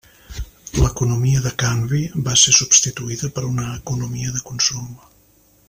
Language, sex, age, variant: Catalan, male, 50-59, Central